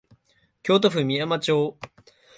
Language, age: Japanese, 19-29